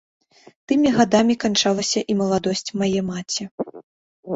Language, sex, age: Belarusian, female, 19-29